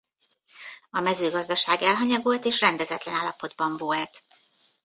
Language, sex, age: Hungarian, female, 50-59